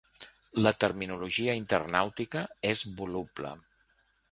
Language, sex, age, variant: Catalan, male, 50-59, Central